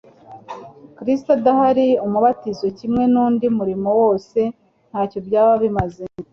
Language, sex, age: Kinyarwanda, female, 40-49